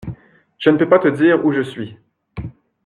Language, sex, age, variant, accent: French, male, 19-29, Français d'Amérique du Nord, Français du Canada